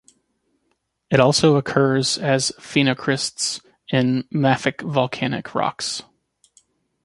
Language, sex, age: English, male, 30-39